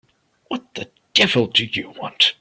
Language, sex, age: English, male, 19-29